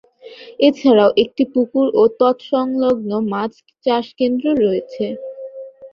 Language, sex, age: Bengali, female, 19-29